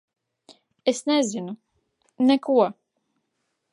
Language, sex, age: Latvian, female, 19-29